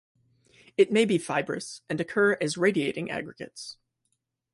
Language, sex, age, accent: English, male, 19-29, United States English